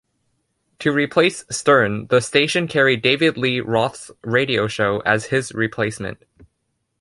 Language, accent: English, Canadian English